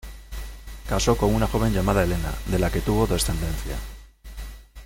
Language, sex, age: Spanish, male, 40-49